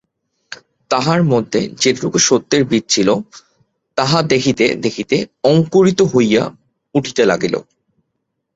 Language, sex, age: Bengali, male, 19-29